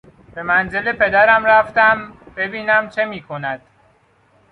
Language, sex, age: Persian, male, 19-29